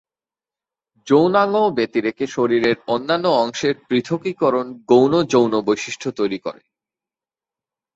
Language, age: Bengali, 19-29